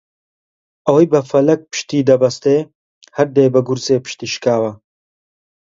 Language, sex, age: Central Kurdish, male, 19-29